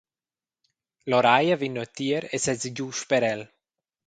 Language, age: Romansh, 30-39